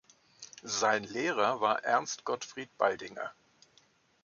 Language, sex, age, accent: German, male, 60-69, Deutschland Deutsch